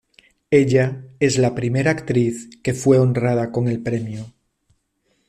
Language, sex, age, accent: Spanish, male, 40-49, España: Norte peninsular (Asturias, Castilla y León, Cantabria, País Vasco, Navarra, Aragón, La Rioja, Guadalajara, Cuenca)